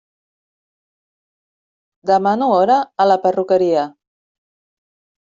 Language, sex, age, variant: Catalan, female, 40-49, Central